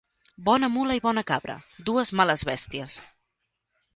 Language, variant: Catalan, Central